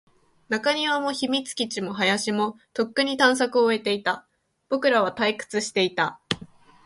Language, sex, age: Japanese, female, 19-29